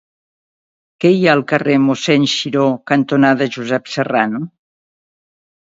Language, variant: Catalan, Septentrional